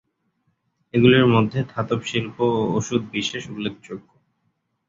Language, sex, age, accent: Bengali, male, 19-29, Bangladeshi